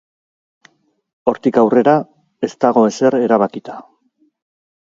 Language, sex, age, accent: Basque, male, 50-59, Erdialdekoa edo Nafarra (Gipuzkoa, Nafarroa)